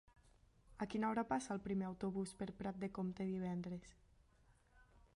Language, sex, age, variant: Catalan, female, 19-29, Nord-Occidental